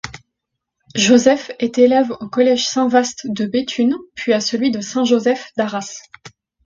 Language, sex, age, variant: French, female, 40-49, Français de métropole